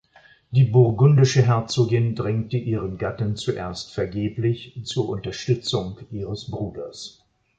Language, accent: German, Deutschland Deutsch